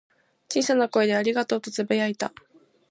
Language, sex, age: Japanese, female, 19-29